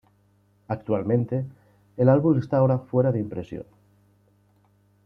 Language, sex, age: Spanish, male, 40-49